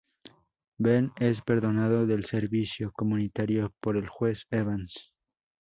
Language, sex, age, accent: Spanish, male, under 19, México